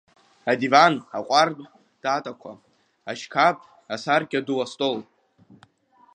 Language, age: Abkhazian, under 19